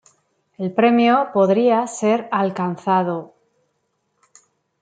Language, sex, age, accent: Spanish, female, 40-49, España: Norte peninsular (Asturias, Castilla y León, Cantabria, País Vasco, Navarra, Aragón, La Rioja, Guadalajara, Cuenca)